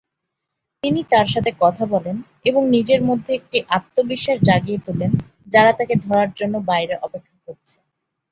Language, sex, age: Bengali, female, 19-29